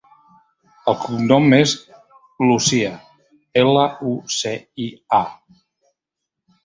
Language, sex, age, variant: Catalan, male, 50-59, Central